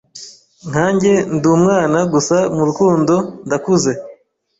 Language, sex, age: Kinyarwanda, male, 30-39